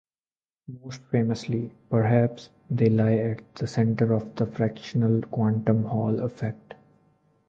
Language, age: English, 19-29